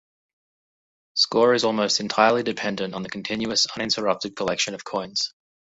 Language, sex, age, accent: English, male, 19-29, Australian English